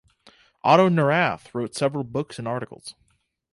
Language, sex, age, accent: English, male, 19-29, United States English